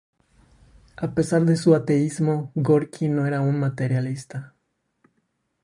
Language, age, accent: Spanish, 30-39, México